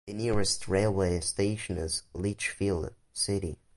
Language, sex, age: English, male, under 19